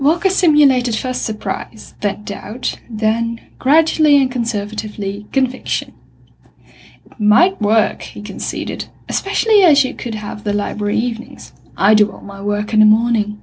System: none